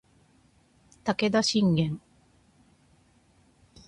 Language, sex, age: Japanese, female, 40-49